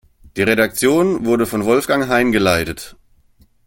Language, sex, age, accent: German, male, 19-29, Deutschland Deutsch